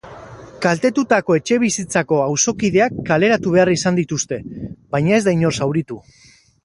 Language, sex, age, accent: Basque, male, 30-39, Mendebalekoa (Araba, Bizkaia, Gipuzkoako mendebaleko herri batzuk)